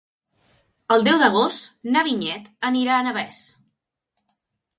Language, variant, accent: Catalan, Central, central